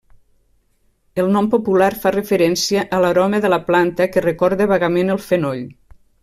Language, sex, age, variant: Catalan, female, 50-59, Nord-Occidental